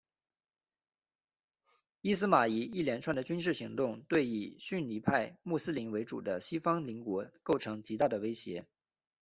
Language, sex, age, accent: Chinese, male, 19-29, 出生地：山西省